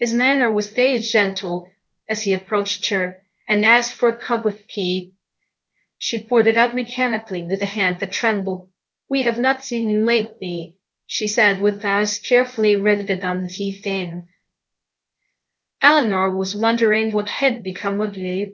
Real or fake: fake